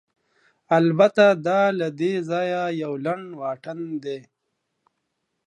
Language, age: Pashto, 19-29